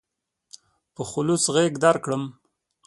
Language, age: Pashto, 19-29